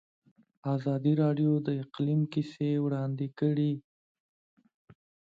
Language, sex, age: Pashto, female, 19-29